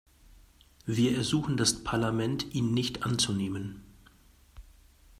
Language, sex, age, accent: German, male, 40-49, Deutschland Deutsch